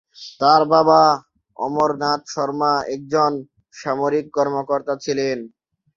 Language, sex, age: Bengali, male, 19-29